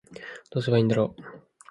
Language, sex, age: Japanese, male, 19-29